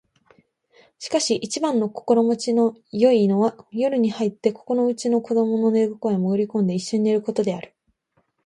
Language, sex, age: Japanese, female, 19-29